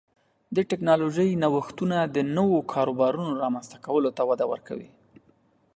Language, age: Pashto, 30-39